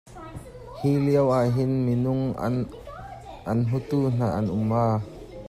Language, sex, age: Hakha Chin, male, 19-29